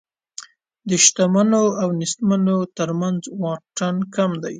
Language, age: Pashto, 19-29